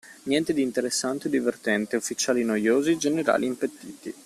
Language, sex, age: Italian, male, 19-29